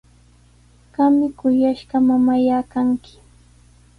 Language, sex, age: Sihuas Ancash Quechua, female, 30-39